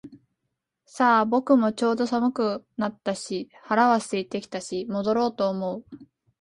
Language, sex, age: Japanese, female, 19-29